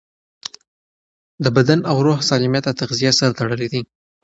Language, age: Pashto, 19-29